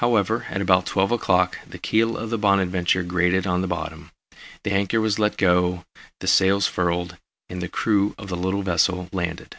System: none